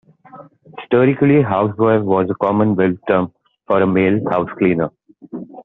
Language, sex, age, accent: English, male, 30-39, India and South Asia (India, Pakistan, Sri Lanka)